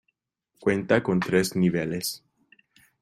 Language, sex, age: Spanish, male, under 19